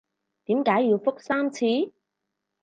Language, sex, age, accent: Cantonese, female, 30-39, 广州音